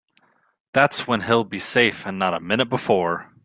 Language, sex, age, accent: English, male, 19-29, United States English